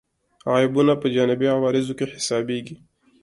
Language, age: Pashto, 19-29